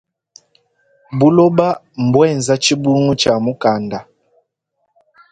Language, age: Luba-Lulua, 19-29